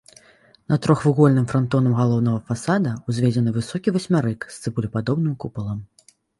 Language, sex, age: Belarusian, female, 19-29